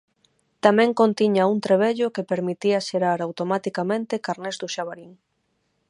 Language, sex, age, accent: Galician, female, 30-39, Normativo (estándar); Neofalante